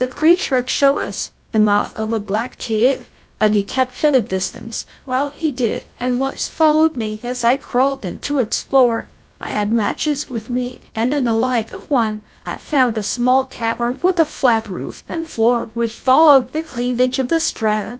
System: TTS, GlowTTS